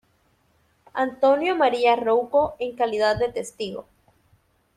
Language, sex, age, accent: Spanish, female, 19-29, América central